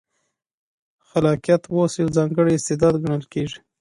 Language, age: Pashto, 30-39